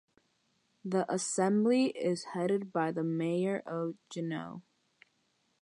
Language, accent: English, United States English